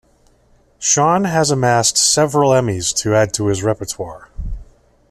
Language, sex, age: English, male, 30-39